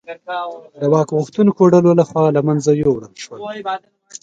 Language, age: Pashto, 30-39